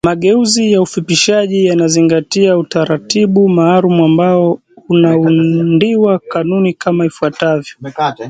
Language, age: Swahili, 19-29